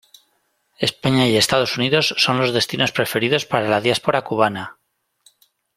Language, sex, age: Spanish, male, 50-59